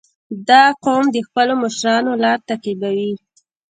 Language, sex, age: Pashto, female, 19-29